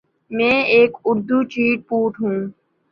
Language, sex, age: Urdu, male, 19-29